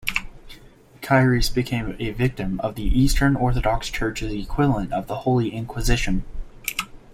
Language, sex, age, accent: English, male, under 19, United States English